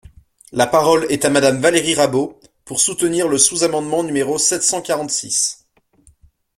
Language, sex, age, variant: French, male, 19-29, Français de métropole